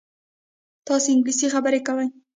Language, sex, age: Pashto, female, 19-29